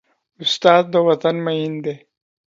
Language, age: Pashto, 30-39